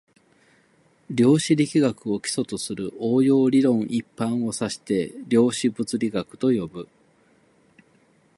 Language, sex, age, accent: Japanese, male, 30-39, 関西弁